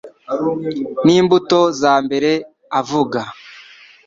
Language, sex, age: Kinyarwanda, male, 19-29